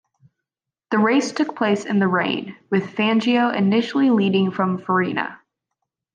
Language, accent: English, United States English